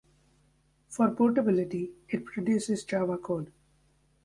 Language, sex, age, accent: English, male, 19-29, United States English